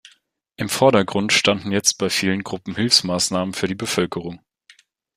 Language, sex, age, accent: German, male, 19-29, Deutschland Deutsch